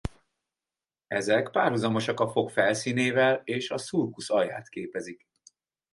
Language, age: Hungarian, 40-49